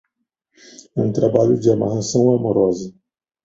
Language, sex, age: Portuguese, male, 50-59